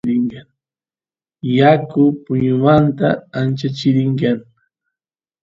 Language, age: Santiago del Estero Quichua, 40-49